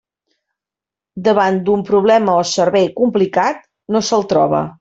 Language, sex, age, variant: Catalan, female, 50-59, Central